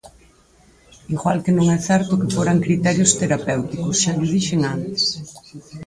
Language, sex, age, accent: Galician, female, 40-49, Central (gheada)